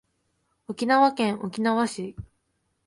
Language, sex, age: Japanese, female, 19-29